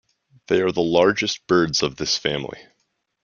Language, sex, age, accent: English, male, 19-29, Canadian English